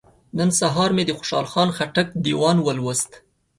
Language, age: Pashto, 19-29